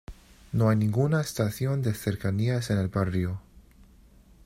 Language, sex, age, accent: Spanish, male, 19-29, España: Centro-Sur peninsular (Madrid, Toledo, Castilla-La Mancha)